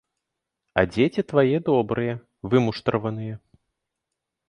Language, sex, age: Belarusian, male, 30-39